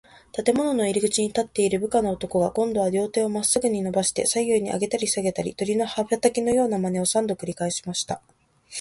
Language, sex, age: Japanese, female, 19-29